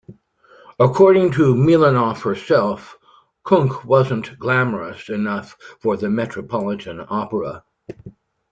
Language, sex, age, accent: English, male, 60-69, United States English